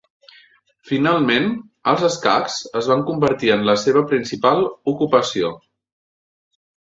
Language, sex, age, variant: Catalan, male, 40-49, Central